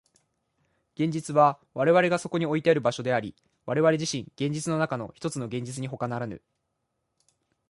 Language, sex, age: Japanese, male, 19-29